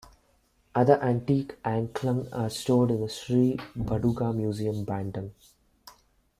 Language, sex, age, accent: English, male, 19-29, India and South Asia (India, Pakistan, Sri Lanka)